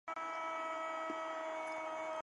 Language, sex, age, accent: Spanish, male, under 19, México